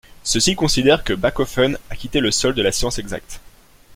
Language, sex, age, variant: French, male, 19-29, Français de métropole